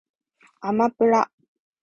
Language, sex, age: Japanese, female, 19-29